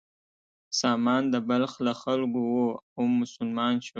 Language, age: Pashto, 19-29